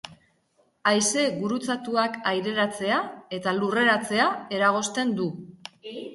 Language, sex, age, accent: Basque, female, 40-49, Mendebalekoa (Araba, Bizkaia, Gipuzkoako mendebaleko herri batzuk)